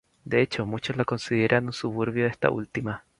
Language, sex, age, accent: Spanish, female, 19-29, Chileno: Chile, Cuyo